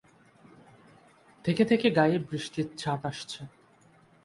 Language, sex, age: Bengali, male, 19-29